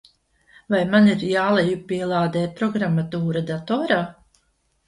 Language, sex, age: Latvian, female, 60-69